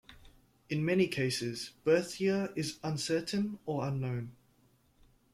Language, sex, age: English, male, 19-29